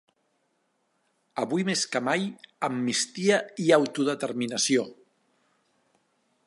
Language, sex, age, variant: Catalan, male, 50-59, Central